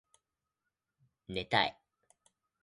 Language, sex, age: Japanese, male, 19-29